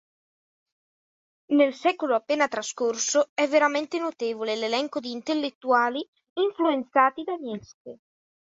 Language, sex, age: Italian, male, under 19